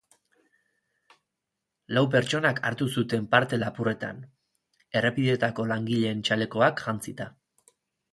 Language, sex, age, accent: Basque, male, 30-39, Erdialdekoa edo Nafarra (Gipuzkoa, Nafarroa)